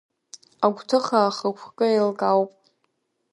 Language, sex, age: Abkhazian, female, under 19